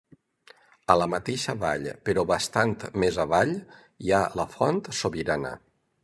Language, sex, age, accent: Catalan, male, 50-59, valencià